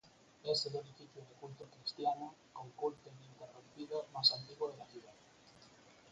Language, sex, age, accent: Spanish, male, 50-59, España: Norte peninsular (Asturias, Castilla y León, Cantabria, País Vasco, Navarra, Aragón, La Rioja, Guadalajara, Cuenca)